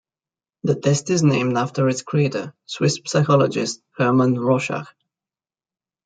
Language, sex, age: English, male, 19-29